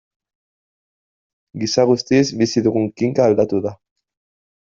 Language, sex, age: Basque, male, 19-29